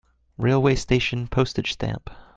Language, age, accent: English, 19-29, United States English